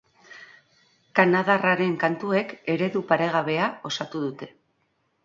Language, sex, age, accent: Basque, female, 40-49, Erdialdekoa edo Nafarra (Gipuzkoa, Nafarroa)